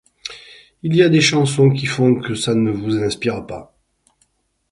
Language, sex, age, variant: French, male, 50-59, Français de métropole